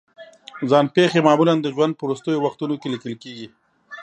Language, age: Pashto, 40-49